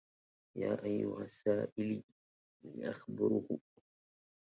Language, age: Arabic, 40-49